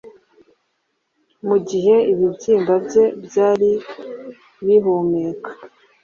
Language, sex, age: Kinyarwanda, female, 30-39